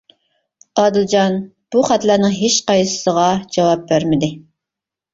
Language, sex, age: Uyghur, female, 19-29